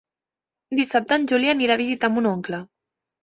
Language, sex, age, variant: Catalan, female, 19-29, Central